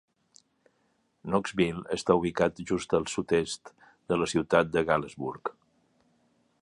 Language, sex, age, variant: Catalan, male, 50-59, Balear